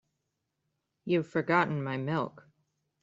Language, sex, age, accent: English, female, 30-39, United States English